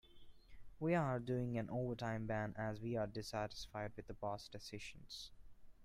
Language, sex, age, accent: English, male, 19-29, India and South Asia (India, Pakistan, Sri Lanka)